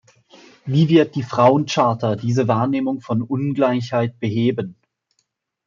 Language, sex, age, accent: German, male, 19-29, Deutschland Deutsch